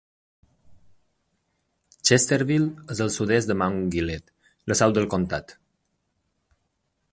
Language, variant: Catalan, Balear